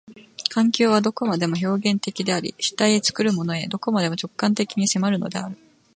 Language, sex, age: Japanese, female, 19-29